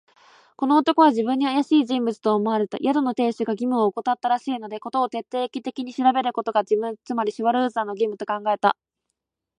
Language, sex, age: Japanese, female, 19-29